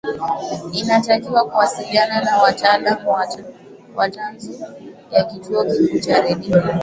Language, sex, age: Swahili, female, 19-29